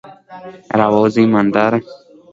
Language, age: Pashto, under 19